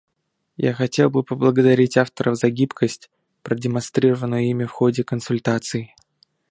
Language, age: Russian, 19-29